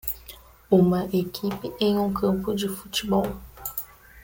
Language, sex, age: Portuguese, female, 19-29